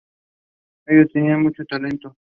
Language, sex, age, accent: Spanish, male, 19-29, México